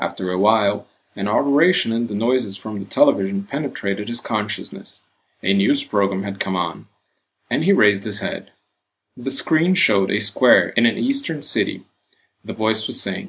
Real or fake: real